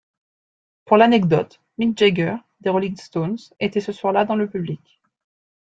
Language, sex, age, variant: French, female, 30-39, Français de métropole